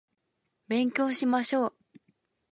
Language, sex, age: Japanese, female, 19-29